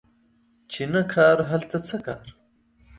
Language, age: Pashto, 30-39